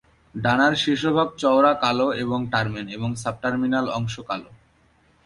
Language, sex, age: Bengali, male, 19-29